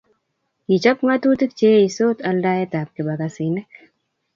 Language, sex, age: Kalenjin, female, 19-29